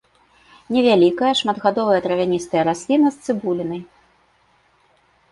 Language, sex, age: Belarusian, female, 30-39